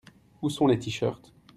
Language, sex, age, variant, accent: French, male, 30-39, Français d'Europe, Français de Belgique